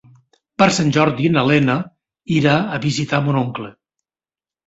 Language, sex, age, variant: Catalan, male, 60-69, Nord-Occidental